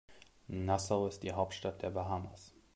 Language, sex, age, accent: German, male, 30-39, Deutschland Deutsch